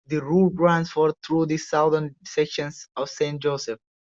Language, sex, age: English, male, under 19